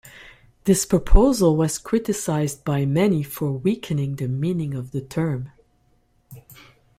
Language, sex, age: English, female, 50-59